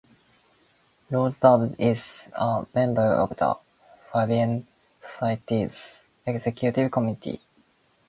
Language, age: English, 19-29